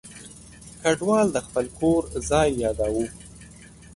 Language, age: Pashto, under 19